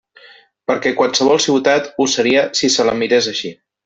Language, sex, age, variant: Catalan, male, 19-29, Central